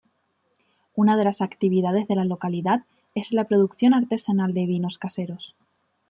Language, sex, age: Spanish, female, 19-29